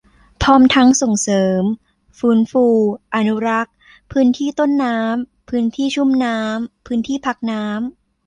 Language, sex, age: Thai, female, 30-39